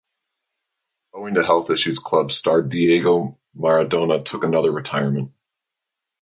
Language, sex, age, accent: English, male, 30-39, United States English